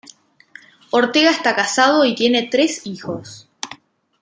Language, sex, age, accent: Spanish, female, under 19, Rioplatense: Argentina, Uruguay, este de Bolivia, Paraguay